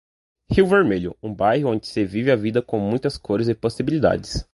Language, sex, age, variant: Portuguese, male, 19-29, Portuguese (Brasil)